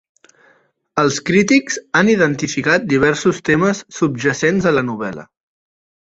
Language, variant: Catalan, Central